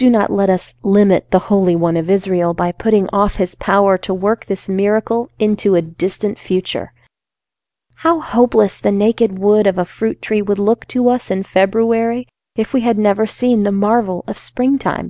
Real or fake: real